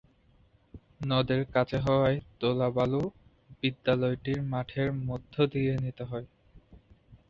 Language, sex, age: Bengali, male, 19-29